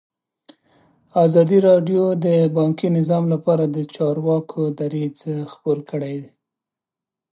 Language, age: Pashto, 19-29